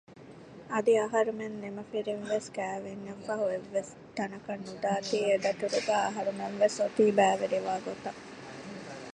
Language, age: Divehi, 40-49